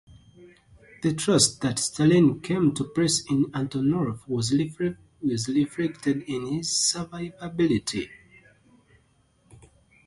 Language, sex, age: English, female, 19-29